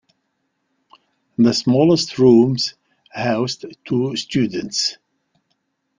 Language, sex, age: English, male, 60-69